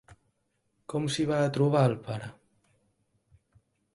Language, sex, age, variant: Catalan, male, 19-29, Central